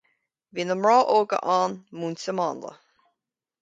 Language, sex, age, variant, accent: Irish, female, 30-39, Gaeilge Chonnacht, Cainteoir dúchais, Gaeltacht